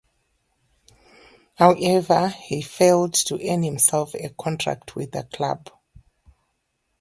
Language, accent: English, Southern African (South Africa, Zimbabwe, Namibia)